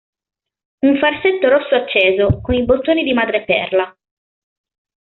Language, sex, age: Italian, female, 19-29